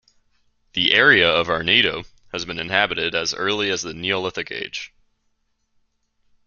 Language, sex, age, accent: English, male, 19-29, United States English